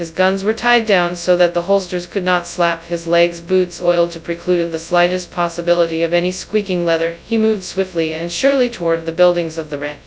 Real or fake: fake